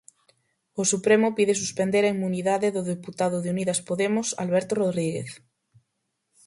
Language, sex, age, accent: Galician, female, 19-29, Normativo (estándar)